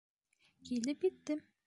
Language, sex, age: Bashkir, female, under 19